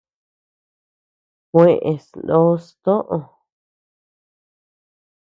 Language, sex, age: Tepeuxila Cuicatec, female, 19-29